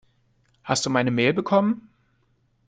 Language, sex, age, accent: German, male, 19-29, Deutschland Deutsch